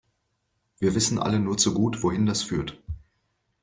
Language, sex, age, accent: German, male, 50-59, Deutschland Deutsch